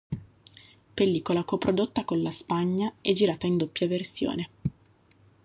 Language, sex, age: Italian, female, 30-39